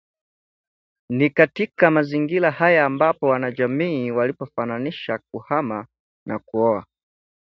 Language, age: Swahili, 19-29